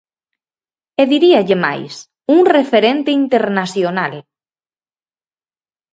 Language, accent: Galician, Atlántico (seseo e gheada)